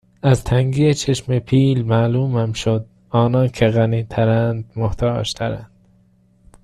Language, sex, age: Persian, male, 19-29